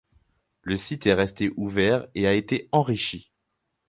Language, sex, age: French, male, 19-29